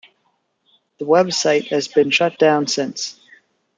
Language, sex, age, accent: English, male, 30-39, United States English